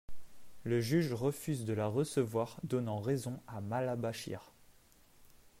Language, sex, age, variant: French, male, 19-29, Français de métropole